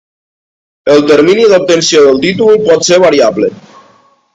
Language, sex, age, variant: Catalan, male, 19-29, Nord-Occidental